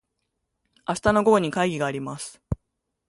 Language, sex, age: Japanese, female, 19-29